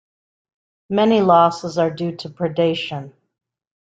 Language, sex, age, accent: English, female, 50-59, United States English